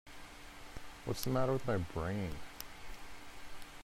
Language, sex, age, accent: English, male, 40-49, United States English